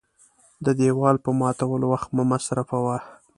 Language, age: Pashto, 19-29